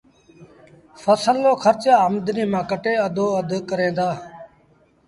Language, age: Sindhi Bhil, 40-49